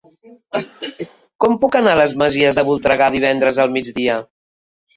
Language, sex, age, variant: Catalan, female, 50-59, Septentrional